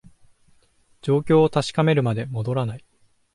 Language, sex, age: Japanese, male, under 19